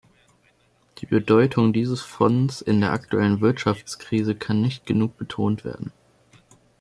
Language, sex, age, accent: German, male, under 19, Deutschland Deutsch